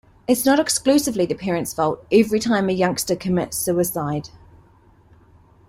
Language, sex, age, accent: English, female, 30-39, New Zealand English